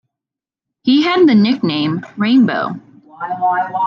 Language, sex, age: English, female, under 19